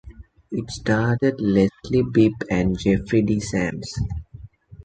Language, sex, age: English, male, 19-29